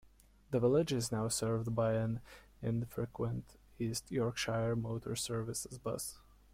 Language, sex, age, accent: English, male, under 19, United States English